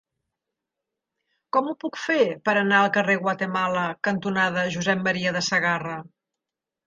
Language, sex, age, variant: Catalan, female, 50-59, Central